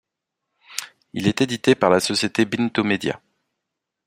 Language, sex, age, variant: French, male, 40-49, Français de métropole